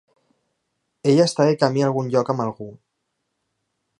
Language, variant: Catalan, Nord-Occidental